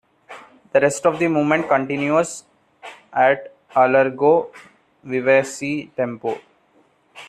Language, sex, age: English, male, under 19